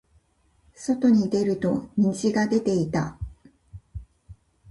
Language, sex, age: Japanese, female, 50-59